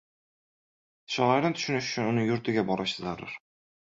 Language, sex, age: Uzbek, male, 19-29